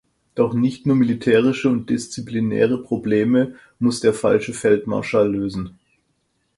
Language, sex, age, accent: German, male, 50-59, Deutschland Deutsch